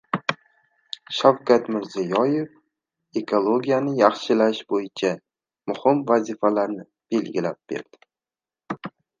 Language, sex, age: Uzbek, male, 19-29